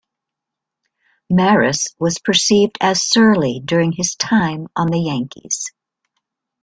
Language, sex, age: English, female, 60-69